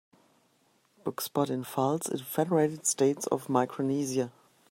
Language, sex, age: English, female, 50-59